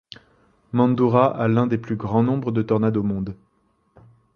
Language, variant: French, Français de métropole